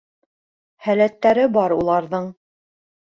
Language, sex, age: Bashkir, female, 30-39